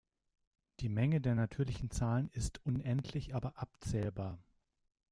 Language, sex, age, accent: German, male, 40-49, Deutschland Deutsch